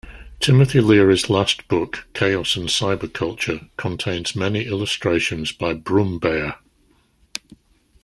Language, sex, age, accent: English, male, 60-69, England English